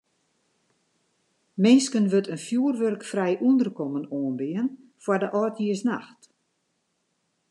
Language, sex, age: Western Frisian, female, 50-59